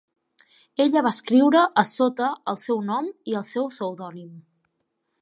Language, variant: Catalan, Nord-Occidental